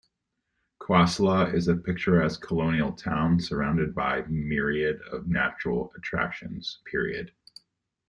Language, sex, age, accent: English, male, 40-49, United States English